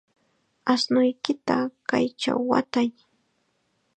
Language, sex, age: Chiquián Ancash Quechua, female, 19-29